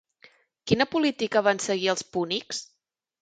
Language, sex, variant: Catalan, female, Central